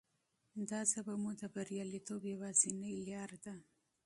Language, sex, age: Pashto, female, 30-39